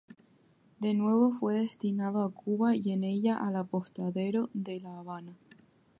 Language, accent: Spanish, España: Islas Canarias